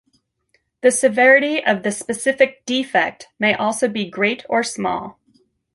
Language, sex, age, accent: English, female, 40-49, United States English